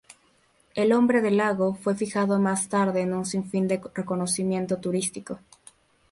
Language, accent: Spanish, México